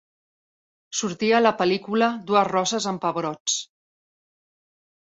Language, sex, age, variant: Catalan, female, 50-59, Septentrional